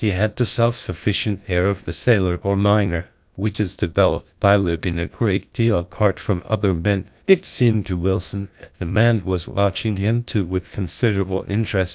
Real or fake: fake